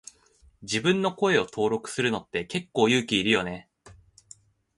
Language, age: Japanese, 19-29